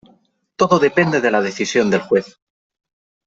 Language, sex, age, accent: Spanish, male, 19-29, España: Centro-Sur peninsular (Madrid, Toledo, Castilla-La Mancha)